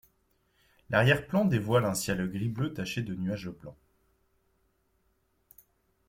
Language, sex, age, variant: French, male, 19-29, Français de métropole